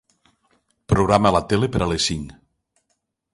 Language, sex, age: Catalan, male, 60-69